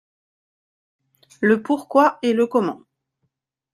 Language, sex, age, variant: French, female, 40-49, Français de métropole